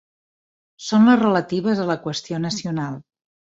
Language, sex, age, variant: Catalan, female, 50-59, Central